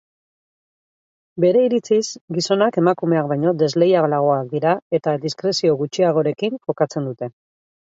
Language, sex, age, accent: Basque, female, 40-49, Mendebalekoa (Araba, Bizkaia, Gipuzkoako mendebaleko herri batzuk)